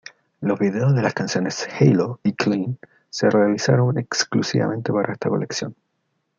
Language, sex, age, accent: Spanish, male, 19-29, Chileno: Chile, Cuyo